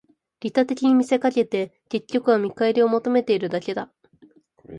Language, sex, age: Japanese, female, 19-29